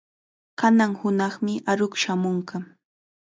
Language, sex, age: Chiquián Ancash Quechua, female, 19-29